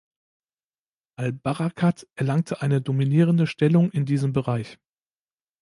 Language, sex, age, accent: German, male, 40-49, Deutschland Deutsch